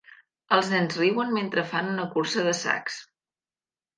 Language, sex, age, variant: Catalan, female, 19-29, Central